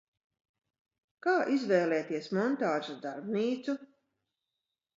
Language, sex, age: Latvian, female, 50-59